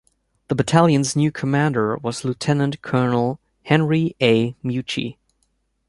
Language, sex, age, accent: English, male, 30-39, United States English